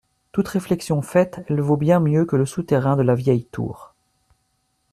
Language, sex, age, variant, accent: French, male, 40-49, Français d'Amérique du Nord, Français du Canada